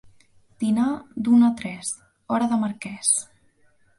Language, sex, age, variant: Catalan, female, under 19, Central